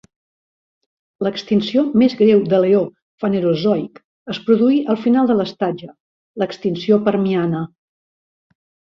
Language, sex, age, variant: Catalan, female, 60-69, Central